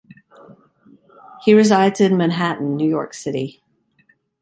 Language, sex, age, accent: English, female, 40-49, United States English